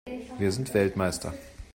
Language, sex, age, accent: German, male, 40-49, Deutschland Deutsch